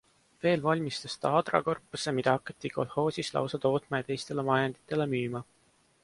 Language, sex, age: Estonian, male, 19-29